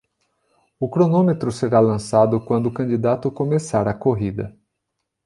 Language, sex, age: Portuguese, male, 30-39